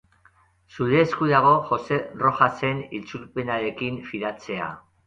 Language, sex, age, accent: Basque, male, 50-59, Mendebalekoa (Araba, Bizkaia, Gipuzkoako mendebaleko herri batzuk)